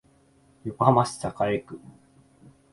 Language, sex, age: Japanese, male, 19-29